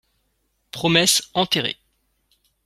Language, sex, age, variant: French, male, 30-39, Français de métropole